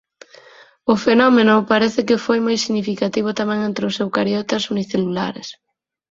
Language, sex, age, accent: Galician, female, 30-39, Normativo (estándar)